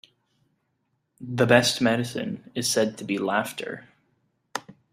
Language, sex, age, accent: English, male, 19-29, United States English